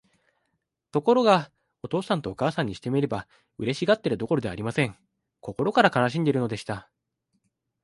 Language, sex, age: Japanese, male, 19-29